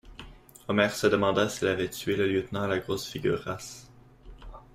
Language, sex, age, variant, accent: French, male, 19-29, Français d'Amérique du Nord, Français du Canada